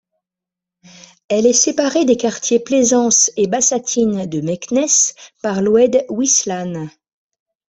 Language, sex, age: French, female, 50-59